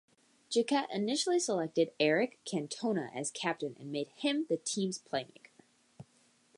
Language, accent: English, United States English